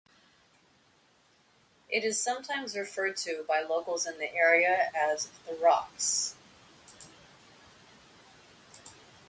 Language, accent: English, United States English